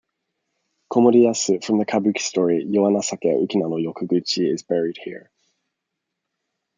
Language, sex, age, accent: English, male, 19-29, England English